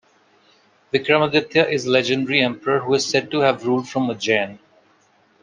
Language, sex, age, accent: English, male, 30-39, India and South Asia (India, Pakistan, Sri Lanka)